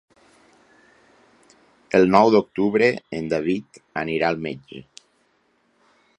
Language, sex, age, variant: Catalan, male, 40-49, Nord-Occidental